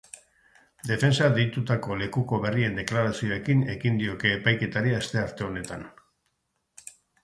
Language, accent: Basque, Erdialdekoa edo Nafarra (Gipuzkoa, Nafarroa)